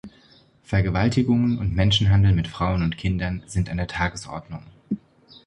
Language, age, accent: German, 19-29, Deutschland Deutsch